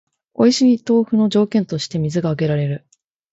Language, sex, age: Japanese, female, 30-39